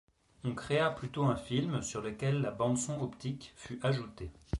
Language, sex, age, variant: French, male, 30-39, Français de métropole